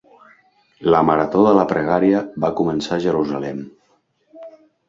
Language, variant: Catalan, Central